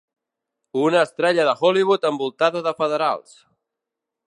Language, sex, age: Catalan, male, 40-49